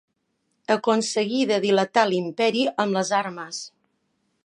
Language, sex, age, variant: Catalan, female, 50-59, Balear